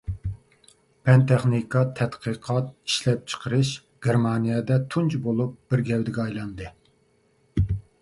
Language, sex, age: Uyghur, male, 40-49